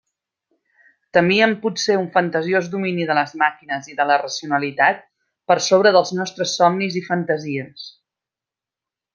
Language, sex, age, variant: Catalan, female, 50-59, Central